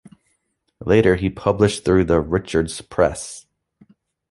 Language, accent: English, United States English